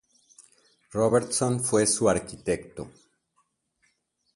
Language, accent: Spanish, México